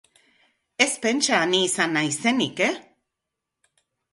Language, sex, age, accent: Basque, female, 60-69, Mendebalekoa (Araba, Bizkaia, Gipuzkoako mendebaleko herri batzuk)